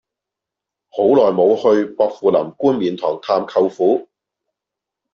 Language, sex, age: Cantonese, male, 50-59